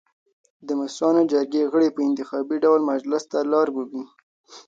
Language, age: Pashto, 19-29